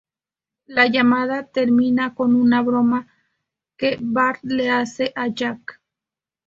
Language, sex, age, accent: Spanish, female, 30-39, México